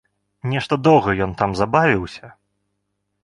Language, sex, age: Belarusian, male, 19-29